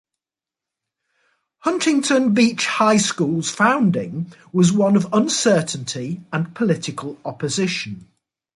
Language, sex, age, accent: English, male, 60-69, England English